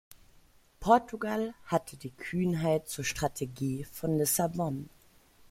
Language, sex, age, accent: German, female, 30-39, Deutschland Deutsch